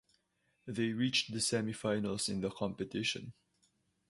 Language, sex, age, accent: English, male, 19-29, Filipino